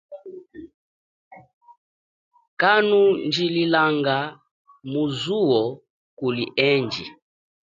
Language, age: Chokwe, 30-39